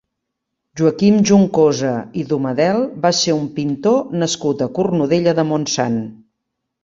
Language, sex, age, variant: Catalan, female, 60-69, Central